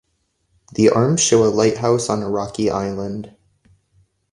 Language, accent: English, United States English